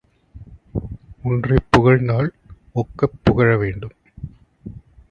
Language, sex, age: Tamil, male, 30-39